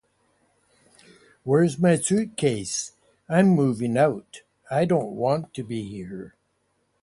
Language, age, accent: English, 70-79, Canadian English